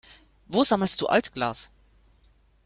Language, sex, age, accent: German, female, 19-29, Deutschland Deutsch